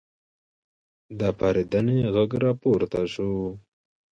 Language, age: Pashto, 19-29